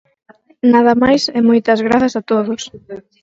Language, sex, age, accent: Galician, female, 19-29, Atlántico (seseo e gheada)